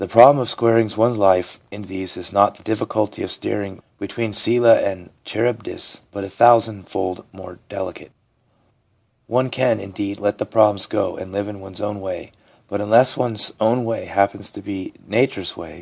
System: none